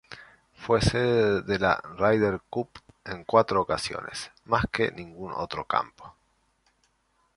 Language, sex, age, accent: Spanish, male, 40-49, Rioplatense: Argentina, Uruguay, este de Bolivia, Paraguay